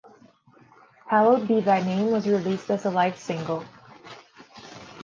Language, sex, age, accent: English, female, 19-29, United States English